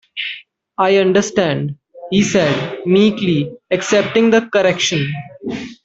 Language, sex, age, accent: English, male, under 19, United States English